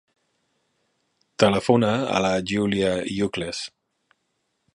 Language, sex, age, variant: Catalan, male, 40-49, Central